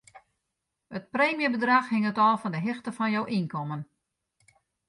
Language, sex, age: Western Frisian, female, 60-69